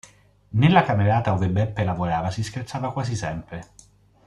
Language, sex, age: Italian, male, 30-39